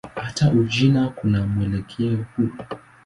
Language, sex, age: Swahili, male, 19-29